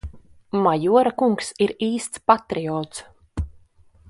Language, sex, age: Latvian, female, 30-39